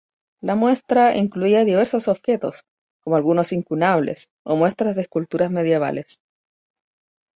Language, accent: Spanish, Chileno: Chile, Cuyo